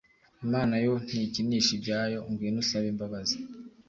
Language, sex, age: Kinyarwanda, male, 19-29